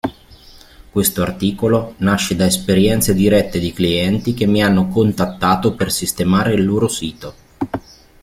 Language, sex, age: Italian, male, 40-49